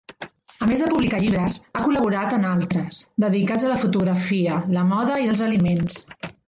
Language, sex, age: Catalan, female, 40-49